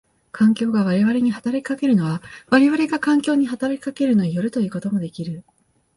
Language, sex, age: Japanese, female, 40-49